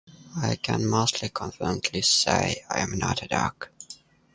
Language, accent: English, United States English